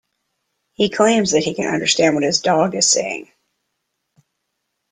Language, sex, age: English, female, 50-59